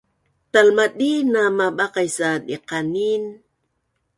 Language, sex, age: Bunun, female, 60-69